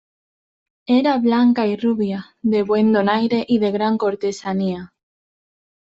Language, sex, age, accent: Spanish, female, under 19, España: Sur peninsular (Andalucia, Extremadura, Murcia)